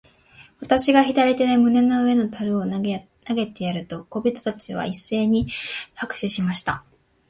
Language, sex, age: Japanese, female, under 19